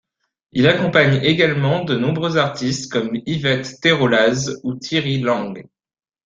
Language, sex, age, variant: French, male, 19-29, Français de métropole